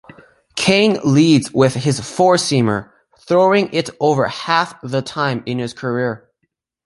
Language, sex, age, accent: English, male, under 19, United States English